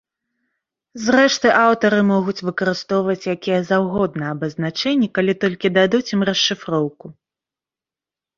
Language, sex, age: Belarusian, female, 30-39